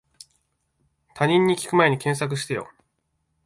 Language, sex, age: Japanese, male, 19-29